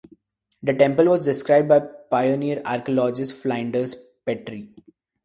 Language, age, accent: English, 19-29, India and South Asia (India, Pakistan, Sri Lanka)